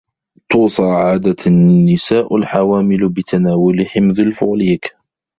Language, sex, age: Arabic, male, 30-39